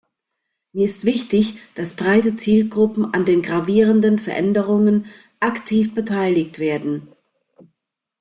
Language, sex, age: German, female, 50-59